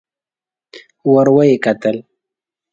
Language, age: Pashto, 19-29